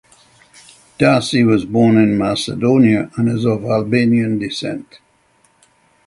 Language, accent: English, United States English